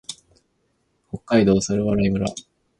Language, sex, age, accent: Japanese, male, 19-29, 標準語